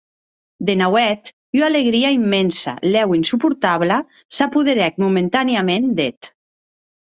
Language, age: Occitan, 50-59